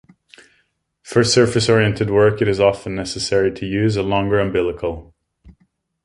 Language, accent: English, United States English